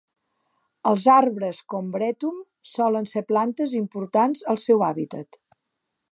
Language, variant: Catalan, Central